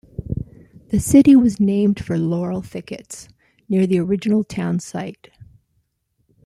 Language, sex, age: English, female, 40-49